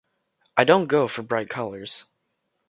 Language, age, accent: English, under 19, United States English